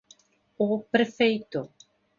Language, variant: Portuguese, Portuguese (Brasil)